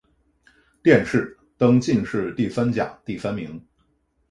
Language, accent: Chinese, 出生地：北京市